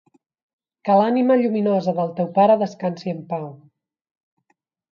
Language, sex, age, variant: Catalan, female, 40-49, Central